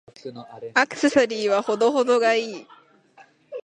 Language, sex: Japanese, female